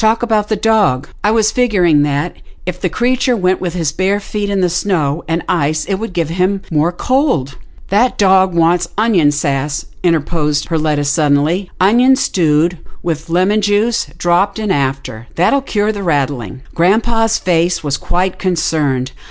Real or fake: real